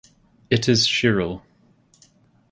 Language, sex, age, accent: English, male, under 19, England English